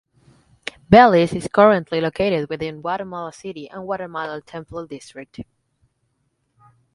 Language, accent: English, United States English